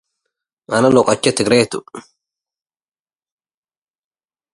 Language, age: English, 30-39